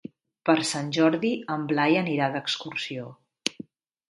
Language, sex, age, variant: Catalan, female, 40-49, Central